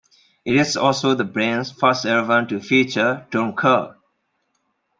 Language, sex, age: English, male, 40-49